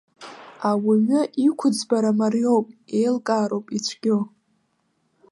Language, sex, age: Abkhazian, female, under 19